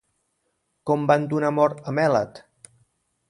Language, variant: Catalan, Central